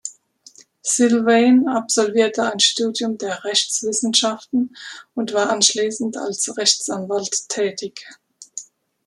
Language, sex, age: German, female, 50-59